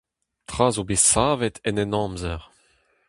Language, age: Breton, 30-39